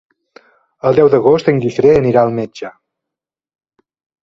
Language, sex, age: Catalan, male, 50-59